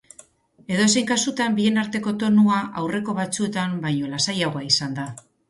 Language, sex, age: Basque, female, 40-49